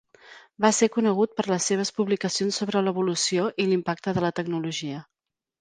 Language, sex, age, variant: Catalan, female, 40-49, Central